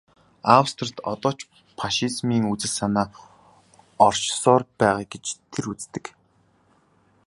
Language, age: Mongolian, 19-29